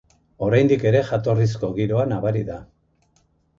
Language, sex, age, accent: Basque, male, 50-59, Erdialdekoa edo Nafarra (Gipuzkoa, Nafarroa)